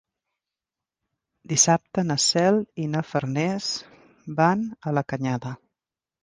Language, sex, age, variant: Catalan, female, 50-59, Central